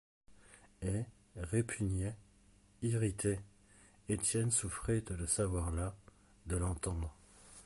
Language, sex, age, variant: French, male, 30-39, Français de métropole